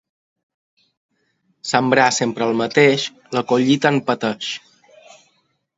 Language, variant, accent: Catalan, Balear, balear